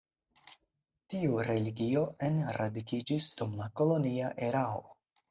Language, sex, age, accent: Esperanto, male, 19-29, Internacia